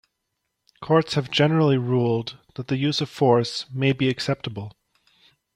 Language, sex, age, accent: English, male, 30-39, United States English